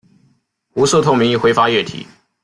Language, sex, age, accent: Chinese, male, 19-29, 出生地：浙江省